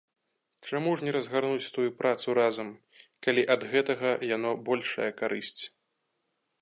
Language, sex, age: Belarusian, male, 19-29